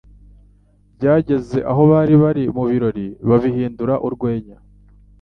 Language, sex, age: Kinyarwanda, male, 19-29